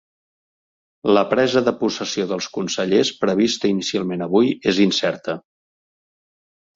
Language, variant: Catalan, Central